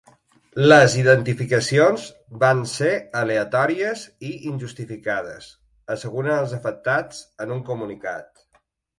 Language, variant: Catalan, Balear